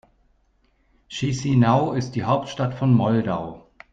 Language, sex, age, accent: German, male, 30-39, Deutschland Deutsch